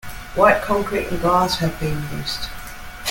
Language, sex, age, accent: English, female, 50-59, Australian English